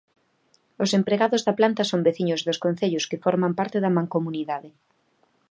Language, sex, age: Galician, female, 30-39